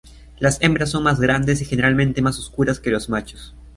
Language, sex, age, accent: Spanish, male, under 19, Andino-Pacífico: Colombia, Perú, Ecuador, oeste de Bolivia y Venezuela andina